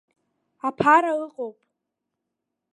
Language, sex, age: Abkhazian, female, under 19